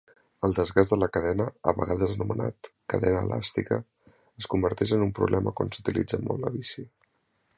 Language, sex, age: Catalan, male, 19-29